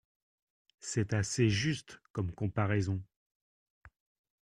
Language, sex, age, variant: French, male, 30-39, Français de métropole